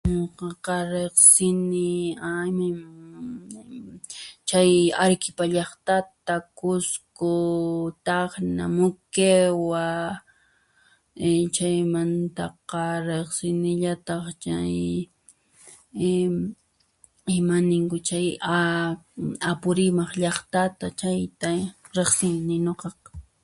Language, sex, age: Puno Quechua, female, 30-39